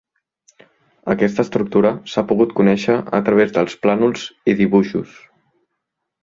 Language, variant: Catalan, Central